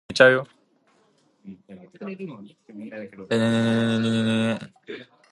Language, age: English, 19-29